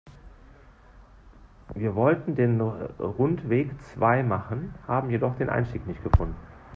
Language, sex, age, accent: German, male, 30-39, Deutschland Deutsch